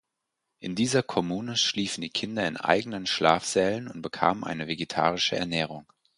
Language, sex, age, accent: German, male, 19-29, Deutschland Deutsch